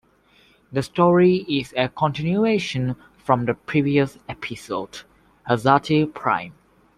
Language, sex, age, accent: English, male, under 19, England English